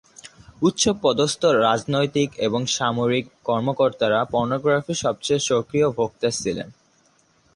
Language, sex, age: Bengali, male, 19-29